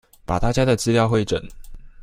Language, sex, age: Chinese, male, 19-29